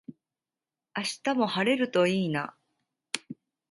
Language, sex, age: Japanese, female, 30-39